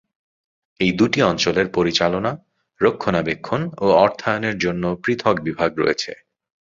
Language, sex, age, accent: Bengali, male, 30-39, চলিত